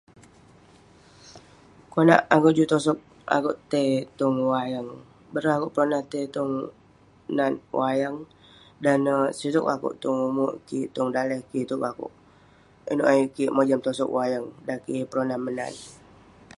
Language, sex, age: Western Penan, female, 30-39